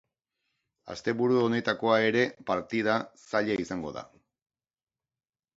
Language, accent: Basque, Erdialdekoa edo Nafarra (Gipuzkoa, Nafarroa)